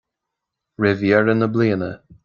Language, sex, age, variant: Irish, male, 30-39, Gaeilge Chonnacht